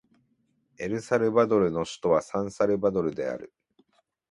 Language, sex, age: Japanese, male, 19-29